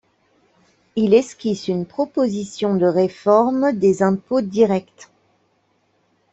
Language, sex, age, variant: French, female, 50-59, Français de métropole